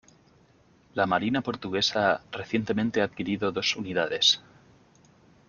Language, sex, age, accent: Spanish, male, 30-39, España: Norte peninsular (Asturias, Castilla y León, Cantabria, País Vasco, Navarra, Aragón, La Rioja, Guadalajara, Cuenca)